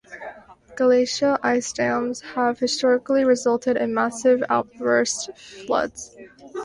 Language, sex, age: English, female, 19-29